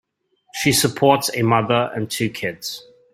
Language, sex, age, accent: English, female, under 19, England English